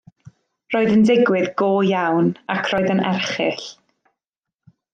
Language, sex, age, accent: Welsh, female, 19-29, Y Deyrnas Unedig Cymraeg